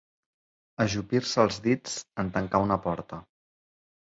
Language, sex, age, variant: Catalan, male, 30-39, Central